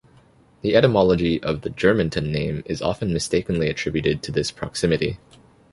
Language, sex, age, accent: English, male, 19-29, Canadian English